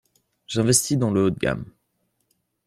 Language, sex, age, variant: French, male, 19-29, Français de métropole